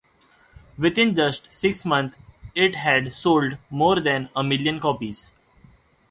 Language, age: English, under 19